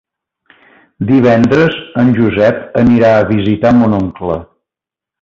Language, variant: Catalan, Central